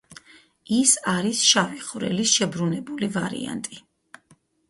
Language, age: Georgian, 40-49